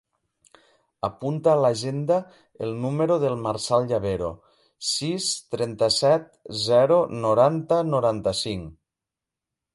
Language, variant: Catalan, Septentrional